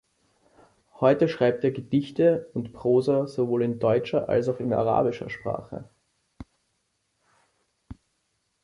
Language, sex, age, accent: German, male, 19-29, Österreichisches Deutsch